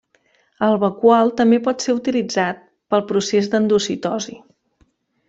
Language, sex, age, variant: Catalan, female, 40-49, Central